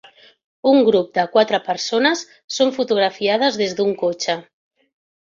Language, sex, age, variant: Catalan, female, 30-39, Central